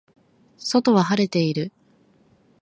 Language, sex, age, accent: Japanese, female, 19-29, 標準語